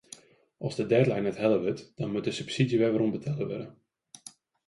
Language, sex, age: Western Frisian, male, 19-29